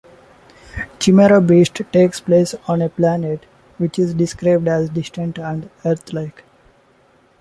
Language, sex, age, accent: English, male, 19-29, India and South Asia (India, Pakistan, Sri Lanka)